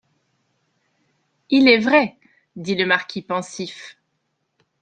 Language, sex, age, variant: French, female, 40-49, Français de métropole